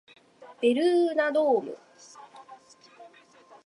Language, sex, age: Japanese, female, 19-29